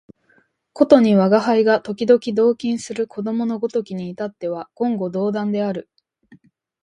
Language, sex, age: Japanese, female, under 19